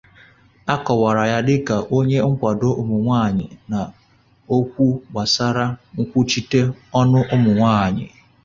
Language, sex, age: Igbo, male, 30-39